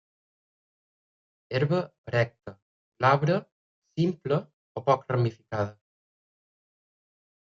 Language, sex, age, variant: Catalan, male, 19-29, Balear